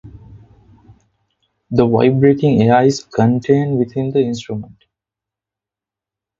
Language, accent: English, India and South Asia (India, Pakistan, Sri Lanka)